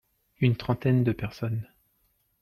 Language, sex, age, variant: French, male, 30-39, Français de métropole